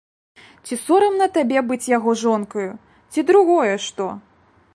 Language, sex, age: Belarusian, female, 19-29